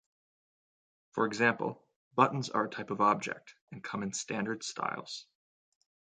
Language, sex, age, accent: English, male, 19-29, Canadian English